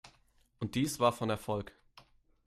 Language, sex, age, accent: German, male, 19-29, Deutschland Deutsch